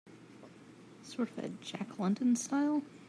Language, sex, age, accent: English, female, 30-39, United States English